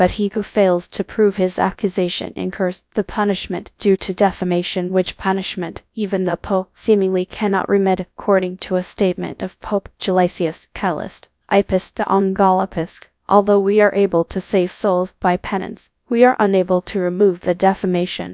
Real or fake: fake